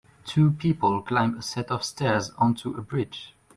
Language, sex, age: English, male, 19-29